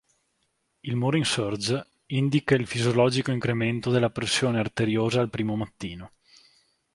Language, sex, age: Italian, male, 19-29